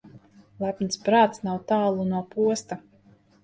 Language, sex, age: Latvian, female, 30-39